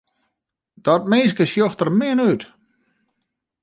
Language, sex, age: Western Frisian, male, 40-49